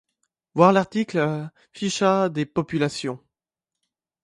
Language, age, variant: French, 19-29, Français de métropole